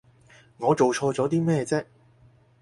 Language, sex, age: Cantonese, male, 30-39